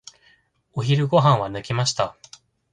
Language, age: Japanese, 19-29